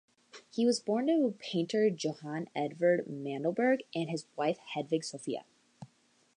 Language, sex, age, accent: English, female, under 19, United States English